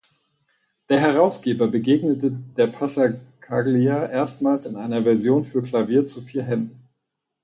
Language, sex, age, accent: German, male, 40-49, Deutschland Deutsch